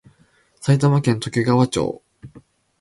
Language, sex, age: Japanese, male, 19-29